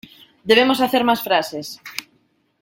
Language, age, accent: Spanish, 30-39, España: Norte peninsular (Asturias, Castilla y León, Cantabria, País Vasco, Navarra, Aragón, La Rioja, Guadalajara, Cuenca)